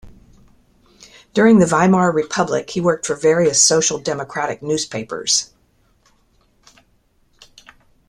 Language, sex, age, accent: English, female, 70-79, United States English